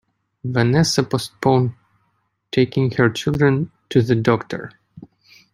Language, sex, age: English, male, 30-39